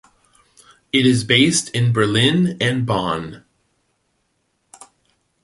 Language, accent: English, United States English